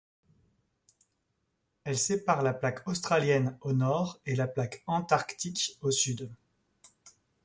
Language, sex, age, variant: French, male, 40-49, Français de métropole